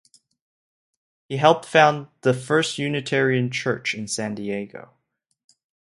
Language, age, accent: English, under 19, Canadian English